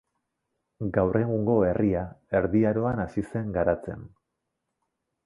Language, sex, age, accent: Basque, male, 40-49, Erdialdekoa edo Nafarra (Gipuzkoa, Nafarroa)